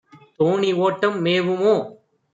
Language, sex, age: Tamil, male, 30-39